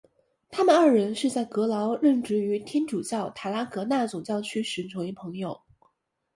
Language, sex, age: Chinese, female, 19-29